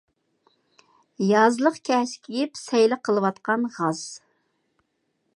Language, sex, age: Uyghur, female, 40-49